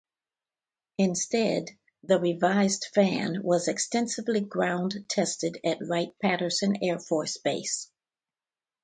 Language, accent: English, United States English